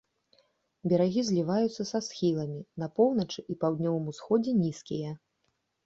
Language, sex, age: Belarusian, female, 30-39